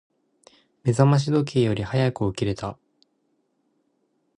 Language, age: Japanese, 19-29